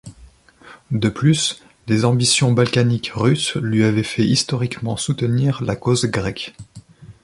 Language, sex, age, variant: French, male, 30-39, Français de métropole